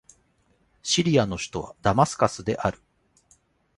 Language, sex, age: Japanese, male, 40-49